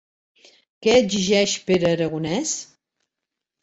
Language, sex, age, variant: Catalan, female, 70-79, Central